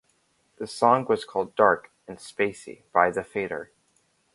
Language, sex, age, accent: English, male, under 19, United States English